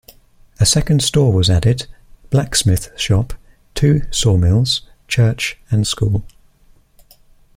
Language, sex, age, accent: English, male, 19-29, England English